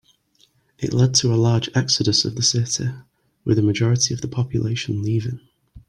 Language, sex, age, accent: English, male, 19-29, England English